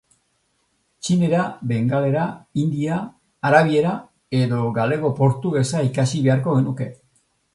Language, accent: Basque, Mendebalekoa (Araba, Bizkaia, Gipuzkoako mendebaleko herri batzuk)